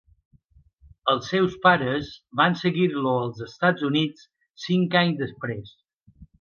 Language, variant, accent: Catalan, Balear, mallorquí